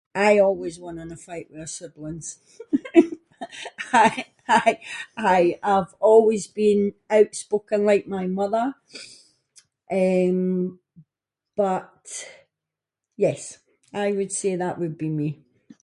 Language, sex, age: Scots, female, 50-59